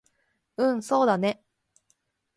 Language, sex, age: Japanese, female, 30-39